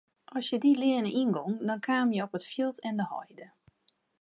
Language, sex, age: Western Frisian, female, 40-49